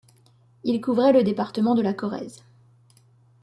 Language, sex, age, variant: French, female, 19-29, Français de métropole